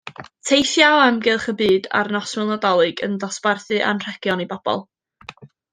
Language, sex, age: Welsh, female, 19-29